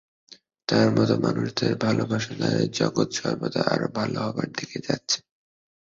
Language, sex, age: Bengali, male, under 19